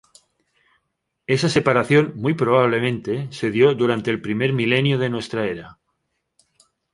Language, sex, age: Spanish, female, 50-59